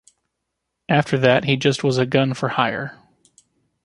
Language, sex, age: English, male, 30-39